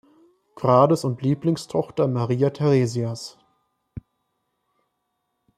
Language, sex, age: German, male, 19-29